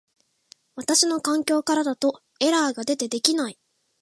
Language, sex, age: Japanese, female, 19-29